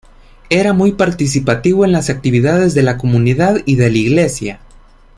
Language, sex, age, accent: Spanish, male, 19-29, América central